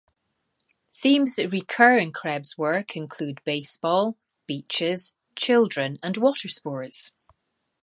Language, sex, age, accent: English, female, 50-59, Scottish English